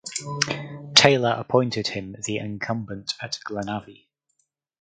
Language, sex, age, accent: English, male, 30-39, England English